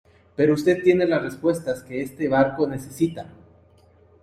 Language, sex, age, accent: Spanish, male, 40-49, Andino-Pacífico: Colombia, Perú, Ecuador, oeste de Bolivia y Venezuela andina